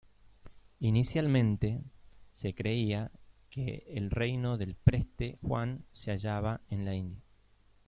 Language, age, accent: Spanish, 30-39, Rioplatense: Argentina, Uruguay, este de Bolivia, Paraguay